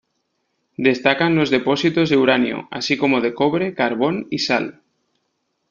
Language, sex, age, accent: Spanish, male, 30-39, España: Norte peninsular (Asturias, Castilla y León, Cantabria, País Vasco, Navarra, Aragón, La Rioja, Guadalajara, Cuenca)